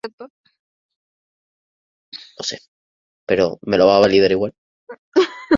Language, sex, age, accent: Spanish, male, 19-29, España: Islas Canarias